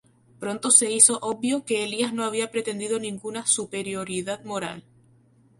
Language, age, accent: Spanish, 19-29, España: Islas Canarias